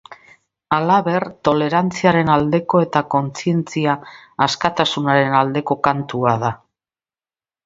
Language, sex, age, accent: Basque, female, 60-69, Mendebalekoa (Araba, Bizkaia, Gipuzkoako mendebaleko herri batzuk)